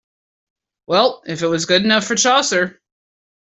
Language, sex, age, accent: English, female, 19-29, Canadian English